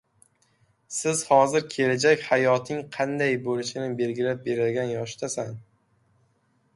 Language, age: Uzbek, 19-29